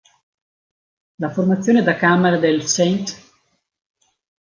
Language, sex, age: Italian, female, 50-59